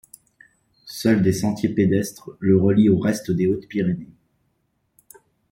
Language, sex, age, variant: French, male, 40-49, Français de métropole